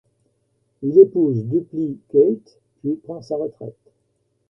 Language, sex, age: French, male, 70-79